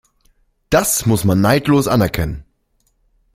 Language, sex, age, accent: German, male, 30-39, Deutschland Deutsch